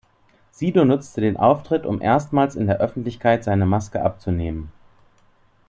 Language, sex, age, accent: German, male, 30-39, Deutschland Deutsch